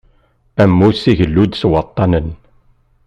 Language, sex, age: Kabyle, male, 40-49